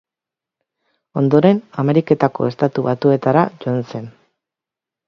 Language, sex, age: Basque, female, 40-49